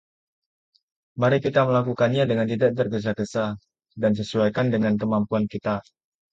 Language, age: Indonesian, 19-29